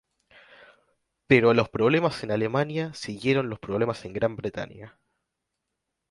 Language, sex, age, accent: Spanish, male, under 19, Rioplatense: Argentina, Uruguay, este de Bolivia, Paraguay